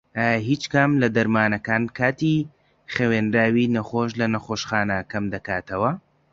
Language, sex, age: Central Kurdish, male, 19-29